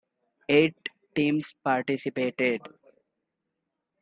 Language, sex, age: English, male, 19-29